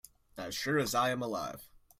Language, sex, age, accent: English, male, under 19, United States English